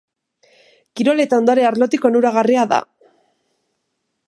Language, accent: Basque, Mendebalekoa (Araba, Bizkaia, Gipuzkoako mendebaleko herri batzuk)